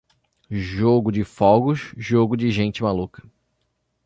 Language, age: Portuguese, 19-29